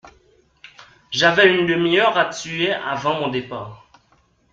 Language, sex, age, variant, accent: French, male, 19-29, Français d'Amérique du Nord, Français du Canada